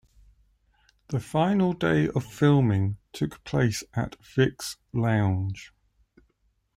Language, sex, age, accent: English, male, 40-49, England English